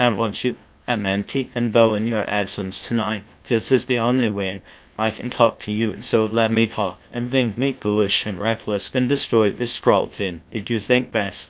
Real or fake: fake